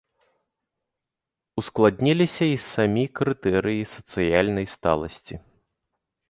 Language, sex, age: Belarusian, male, 30-39